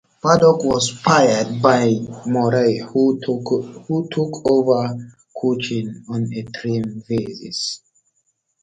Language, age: English, 19-29